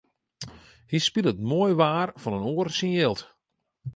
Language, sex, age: Western Frisian, male, 30-39